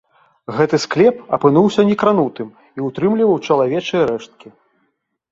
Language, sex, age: Belarusian, male, 40-49